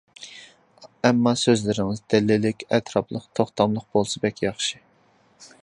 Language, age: Uyghur, 19-29